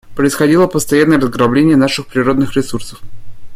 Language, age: Russian, 19-29